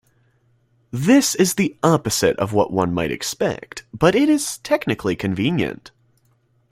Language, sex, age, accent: English, male, under 19, United States English